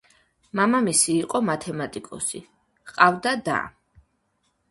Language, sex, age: Georgian, female, 30-39